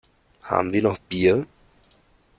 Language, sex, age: German, male, 19-29